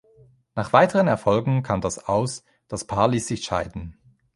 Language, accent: German, Schweizerdeutsch